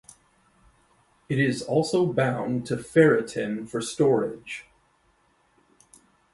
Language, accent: English, United States English